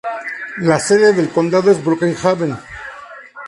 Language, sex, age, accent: Spanish, male, 50-59, México